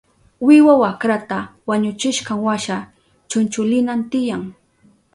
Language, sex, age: Southern Pastaza Quechua, female, 19-29